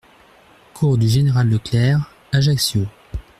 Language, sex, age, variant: French, male, 30-39, Français de métropole